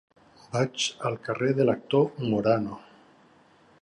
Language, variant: Catalan, Nord-Occidental